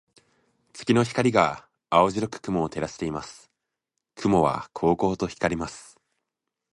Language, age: Japanese, 19-29